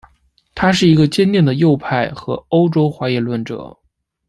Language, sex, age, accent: Chinese, male, 19-29, 出生地：黑龙江省